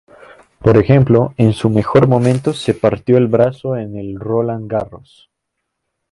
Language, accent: Spanish, Andino-Pacífico: Colombia, Perú, Ecuador, oeste de Bolivia y Venezuela andina